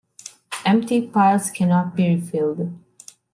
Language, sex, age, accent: English, female, 19-29, Filipino